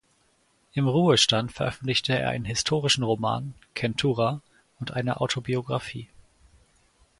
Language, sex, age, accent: German, male, 19-29, Deutschland Deutsch